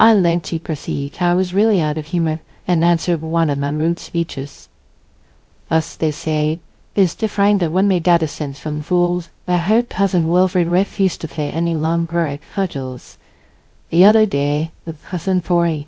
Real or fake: fake